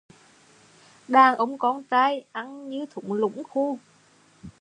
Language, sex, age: Vietnamese, female, 30-39